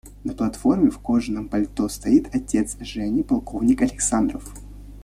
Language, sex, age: Russian, male, 19-29